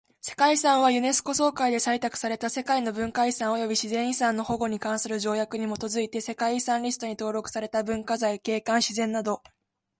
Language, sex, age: Japanese, female, 19-29